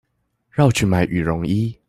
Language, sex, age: Chinese, male, 19-29